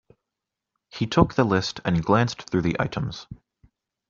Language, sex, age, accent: English, male, 19-29, United States English